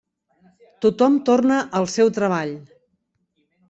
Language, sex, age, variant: Catalan, female, 50-59, Central